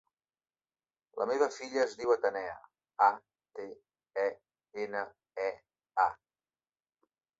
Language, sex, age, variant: Catalan, male, 40-49, Central